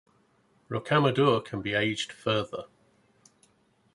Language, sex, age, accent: English, male, 50-59, England English